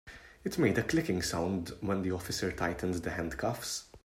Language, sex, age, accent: English, male, 30-39, England English